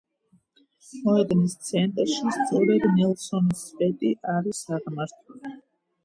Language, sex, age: Georgian, female, under 19